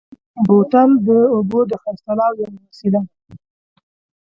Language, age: Pashto, 19-29